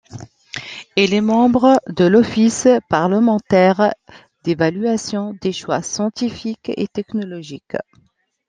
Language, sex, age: French, female, 40-49